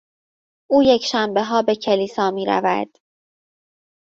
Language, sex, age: Persian, female, 19-29